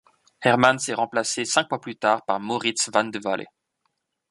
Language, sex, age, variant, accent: French, male, 19-29, Français d'Europe, Français de Suisse